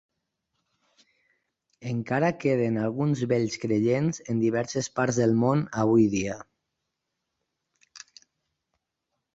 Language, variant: Catalan, Nord-Occidental